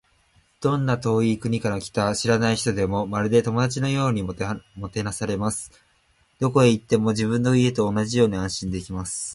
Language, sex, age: Japanese, male, 19-29